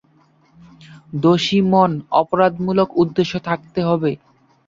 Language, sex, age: Bengali, male, 19-29